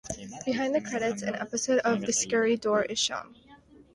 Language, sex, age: English, female, 19-29